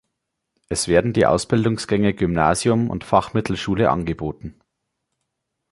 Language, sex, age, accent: German, male, 19-29, Deutschland Deutsch